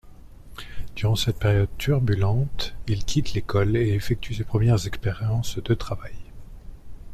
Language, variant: French, Français de métropole